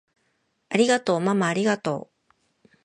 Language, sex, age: Japanese, female, 50-59